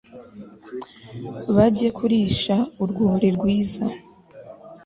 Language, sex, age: Kinyarwanda, female, under 19